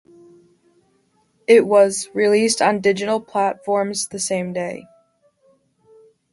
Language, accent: English, United States English